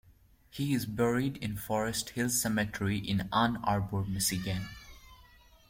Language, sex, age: English, male, 19-29